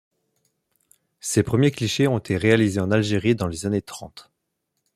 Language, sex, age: French, male, 19-29